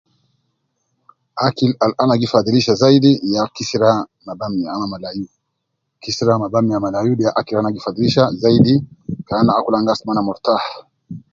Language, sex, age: Nubi, male, 50-59